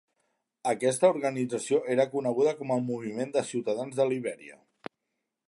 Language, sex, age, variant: Catalan, male, 30-39, Central